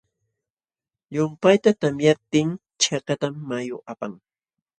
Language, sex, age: Jauja Wanca Quechua, female, 70-79